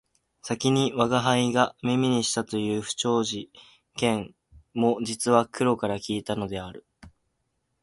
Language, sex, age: Japanese, male, 19-29